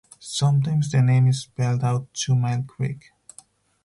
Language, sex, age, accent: English, male, 19-29, United States English; England English